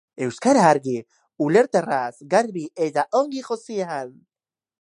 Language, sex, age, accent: Basque, male, 19-29, Mendebalekoa (Araba, Bizkaia, Gipuzkoako mendebaleko herri batzuk)